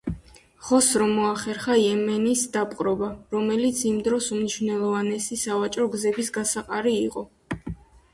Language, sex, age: Georgian, female, under 19